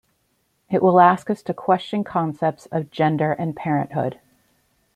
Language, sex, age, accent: English, female, 40-49, United States English